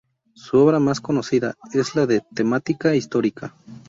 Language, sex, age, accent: Spanish, male, 19-29, México